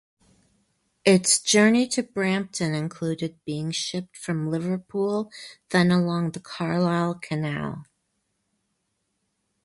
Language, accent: English, Canadian English